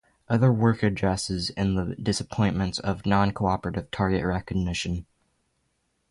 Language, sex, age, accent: English, male, under 19, United States English